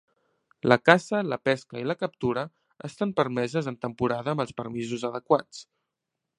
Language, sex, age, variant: Catalan, male, under 19, Central